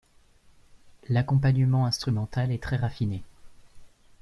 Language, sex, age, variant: French, male, 19-29, Français de métropole